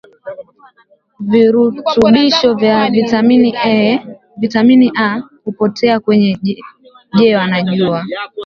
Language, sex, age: Swahili, female, 19-29